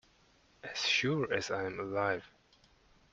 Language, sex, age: English, male, 30-39